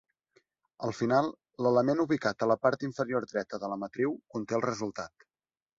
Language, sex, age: Catalan, male, 19-29